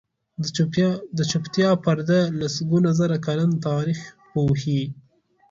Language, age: Pashto, 19-29